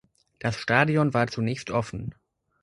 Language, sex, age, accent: German, male, 30-39, Deutschland Deutsch